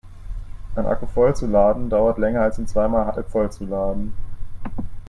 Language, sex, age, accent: German, male, 19-29, Deutschland Deutsch